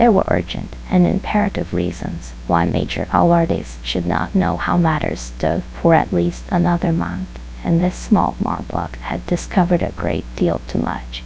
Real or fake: fake